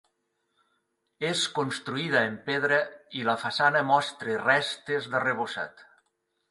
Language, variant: Catalan, Nord-Occidental